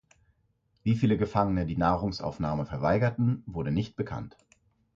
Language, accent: German, Deutschland Deutsch; Hochdeutsch